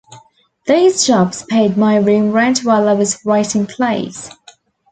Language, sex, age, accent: English, female, 19-29, Australian English